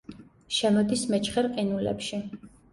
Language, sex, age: Georgian, female, 19-29